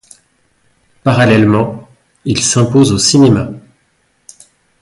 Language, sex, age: French, male, 40-49